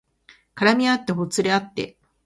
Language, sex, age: Japanese, female, 50-59